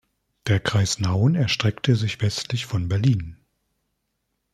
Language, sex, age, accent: German, male, 40-49, Deutschland Deutsch